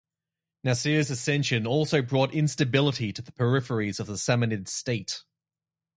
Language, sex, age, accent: English, male, 19-29, Australian English